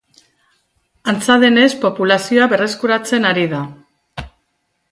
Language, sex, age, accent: Basque, female, 50-59, Mendebalekoa (Araba, Bizkaia, Gipuzkoako mendebaleko herri batzuk)